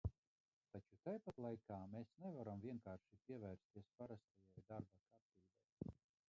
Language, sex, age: Latvian, male, 40-49